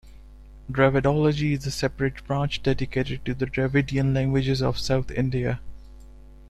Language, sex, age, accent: English, male, 19-29, India and South Asia (India, Pakistan, Sri Lanka)